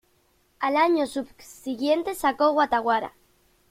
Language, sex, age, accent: Spanish, female, under 19, España: Sur peninsular (Andalucia, Extremadura, Murcia)